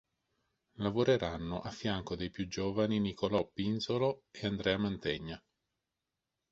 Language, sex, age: Italian, male, 40-49